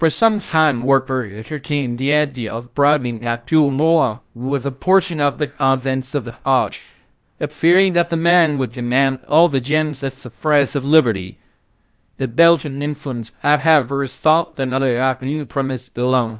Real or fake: fake